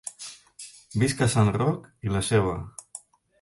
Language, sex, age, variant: Catalan, male, 50-59, Central